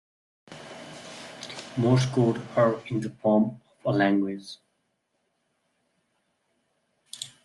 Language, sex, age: English, male, 19-29